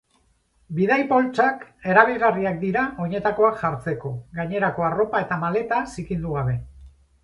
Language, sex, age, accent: Basque, male, 50-59, Mendebalekoa (Araba, Bizkaia, Gipuzkoako mendebaleko herri batzuk)